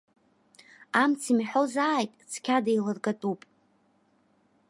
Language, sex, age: Abkhazian, female, under 19